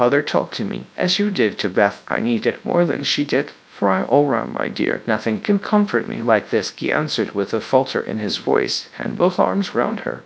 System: TTS, GradTTS